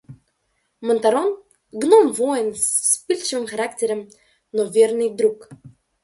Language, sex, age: Russian, female, under 19